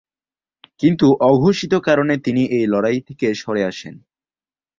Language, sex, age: Bengali, male, under 19